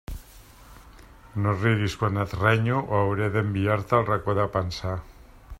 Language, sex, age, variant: Catalan, male, 50-59, Central